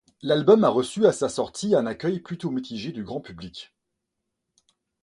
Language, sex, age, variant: French, male, 19-29, Français de métropole